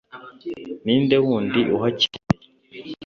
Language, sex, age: Kinyarwanda, male, under 19